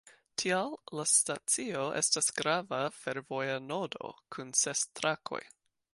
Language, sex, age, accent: Esperanto, female, 30-39, Internacia